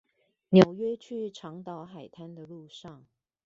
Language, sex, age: Chinese, female, 50-59